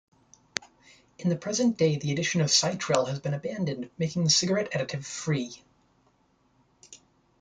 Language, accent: English, United States English